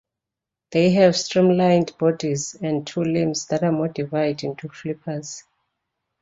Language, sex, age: English, female, 40-49